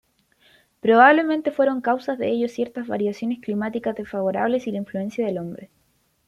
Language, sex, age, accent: Spanish, female, under 19, Chileno: Chile, Cuyo